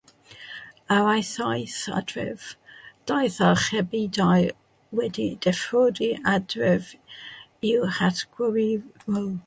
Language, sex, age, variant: Welsh, female, 60-69, South-Western Welsh